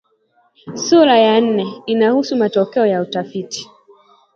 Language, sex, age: Swahili, female, 19-29